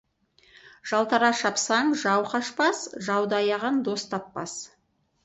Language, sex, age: Kazakh, female, 40-49